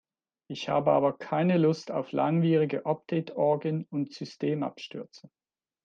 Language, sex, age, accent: German, male, 40-49, Schweizerdeutsch